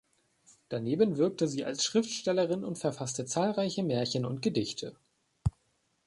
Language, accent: German, Deutschland Deutsch